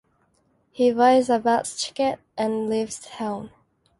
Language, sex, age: English, female, 19-29